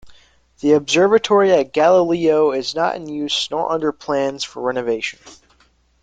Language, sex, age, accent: English, male, under 19, United States English